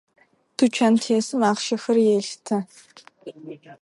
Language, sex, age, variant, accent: Adyghe, female, under 19, Адыгабзэ (Кирил, пстэумэ зэдыряе), Бжъэдыгъу (Bjeduğ)